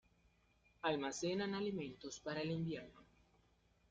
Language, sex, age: Spanish, male, 19-29